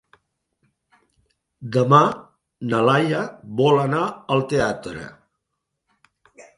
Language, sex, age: Catalan, male, 60-69